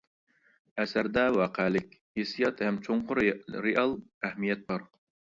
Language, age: Uyghur, 30-39